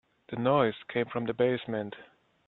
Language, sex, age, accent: English, male, 19-29, England English